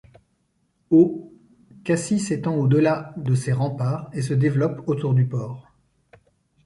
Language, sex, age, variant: French, male, 40-49, Français de métropole